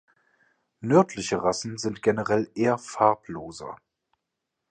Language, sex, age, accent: German, male, 30-39, Deutschland Deutsch